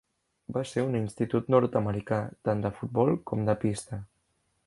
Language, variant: Catalan, Central